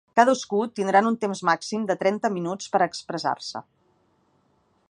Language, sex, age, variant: Catalan, female, 40-49, Central